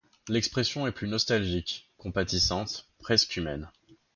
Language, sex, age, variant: French, male, 19-29, Français de métropole